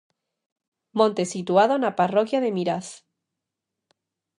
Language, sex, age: Galician, female, 19-29